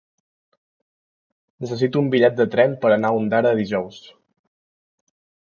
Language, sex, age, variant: Catalan, male, 19-29, Central